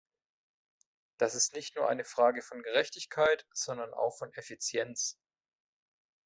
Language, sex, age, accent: German, male, 30-39, Deutschland Deutsch